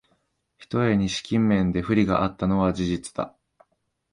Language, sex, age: Japanese, male, 19-29